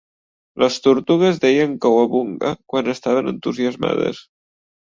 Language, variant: Catalan, Central